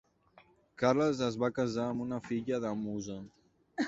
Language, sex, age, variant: Catalan, male, 19-29, Central